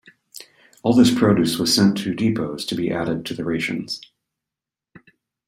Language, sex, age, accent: English, male, 50-59, United States English